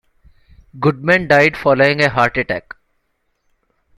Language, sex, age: English, male, 30-39